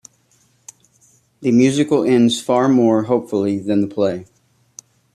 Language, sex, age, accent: English, male, 40-49, United States English